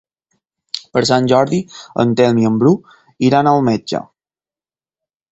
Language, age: Catalan, 19-29